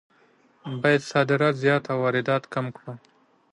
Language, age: Pashto, 19-29